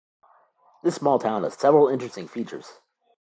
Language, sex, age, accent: English, male, under 19, United States English